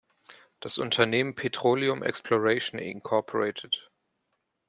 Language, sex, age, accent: German, male, 19-29, Deutschland Deutsch